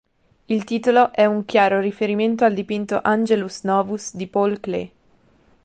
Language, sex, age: Italian, female, 19-29